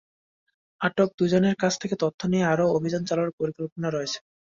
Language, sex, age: Bengali, male, 19-29